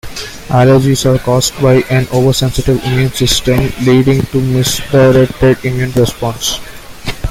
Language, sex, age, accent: English, male, 19-29, India and South Asia (India, Pakistan, Sri Lanka)